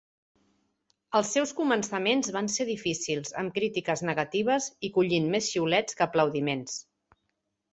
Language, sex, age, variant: Catalan, female, 40-49, Central